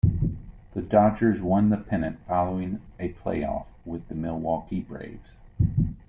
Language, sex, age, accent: English, male, 40-49, United States English